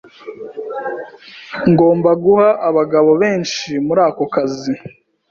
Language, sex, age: Kinyarwanda, female, 19-29